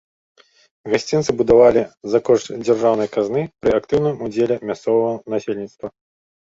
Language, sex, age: Belarusian, male, 40-49